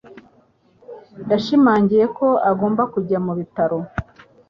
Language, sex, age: Kinyarwanda, male, 19-29